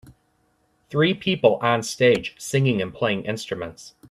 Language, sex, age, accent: English, male, 19-29, United States English